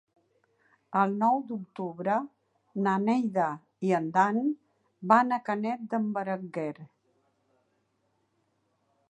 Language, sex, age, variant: Catalan, female, 70-79, Central